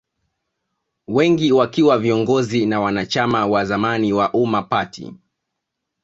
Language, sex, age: Swahili, male, 19-29